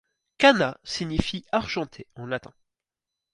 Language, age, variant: French, 19-29, Français de métropole